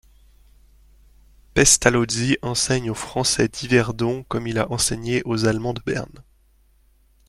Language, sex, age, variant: French, male, 30-39, Français de métropole